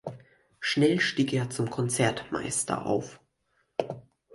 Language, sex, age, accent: German, male, under 19, Deutschland Deutsch